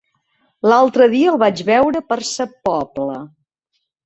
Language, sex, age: Catalan, female, 50-59